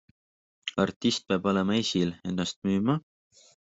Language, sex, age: Estonian, male, 19-29